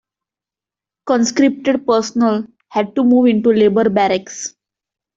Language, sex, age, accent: English, female, 19-29, India and South Asia (India, Pakistan, Sri Lanka)